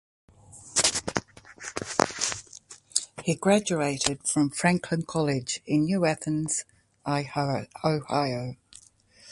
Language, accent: English, Australian English